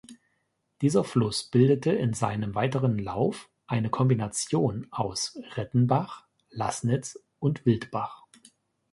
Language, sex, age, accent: German, male, 30-39, Deutschland Deutsch